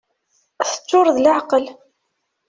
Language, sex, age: Kabyle, female, 30-39